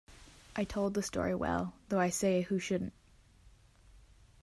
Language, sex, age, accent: English, female, under 19, United States English